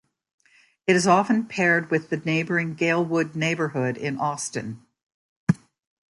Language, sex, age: English, female, 60-69